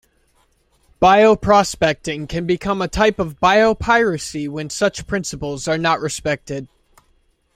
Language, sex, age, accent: English, male, 19-29, United States English